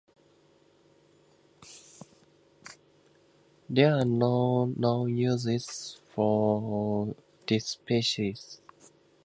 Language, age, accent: English, 19-29, United States English